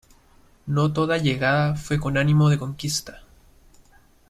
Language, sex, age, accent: Spanish, male, 19-29, Chileno: Chile, Cuyo